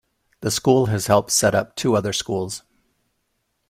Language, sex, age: English, male, 60-69